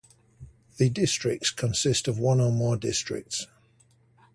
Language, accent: English, England English